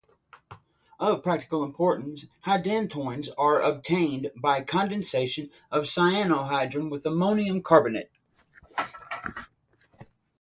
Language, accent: English, United States English